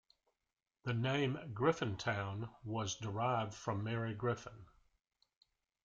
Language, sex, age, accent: English, male, 60-69, United States English